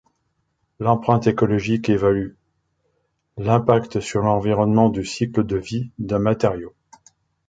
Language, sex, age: French, male, 60-69